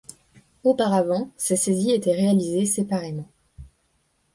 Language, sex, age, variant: French, female, 19-29, Français de métropole